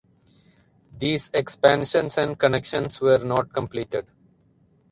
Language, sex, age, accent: English, male, 30-39, India and South Asia (India, Pakistan, Sri Lanka)